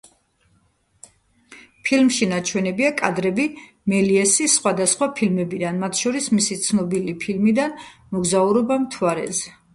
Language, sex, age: Georgian, female, 40-49